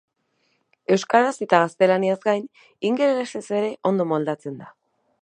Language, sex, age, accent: Basque, female, 30-39, Erdialdekoa edo Nafarra (Gipuzkoa, Nafarroa)